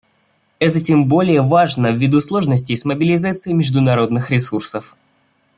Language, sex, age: Russian, male, under 19